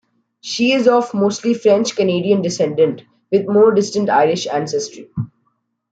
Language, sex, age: English, male, under 19